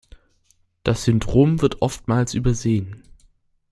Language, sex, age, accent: German, male, under 19, Deutschland Deutsch